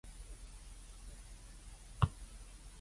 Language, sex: Cantonese, female